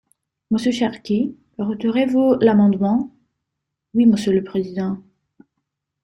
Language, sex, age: French, female, 30-39